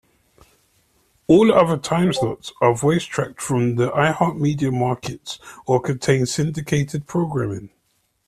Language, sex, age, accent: English, male, 30-39, England English